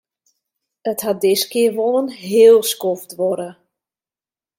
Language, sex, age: Western Frisian, female, 40-49